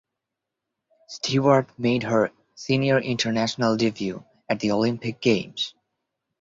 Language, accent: English, India and South Asia (India, Pakistan, Sri Lanka)